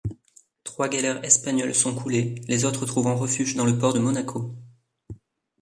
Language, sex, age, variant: French, male, 19-29, Français de métropole